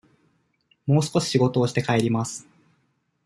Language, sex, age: Japanese, male, 19-29